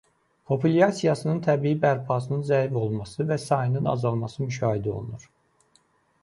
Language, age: Azerbaijani, 30-39